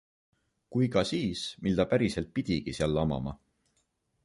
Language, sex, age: Estonian, male, 19-29